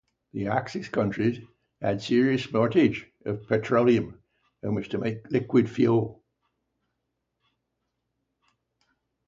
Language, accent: English, England English